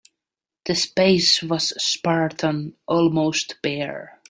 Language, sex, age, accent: English, female, 19-29, England English